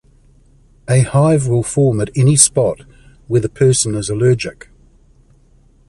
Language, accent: English, New Zealand English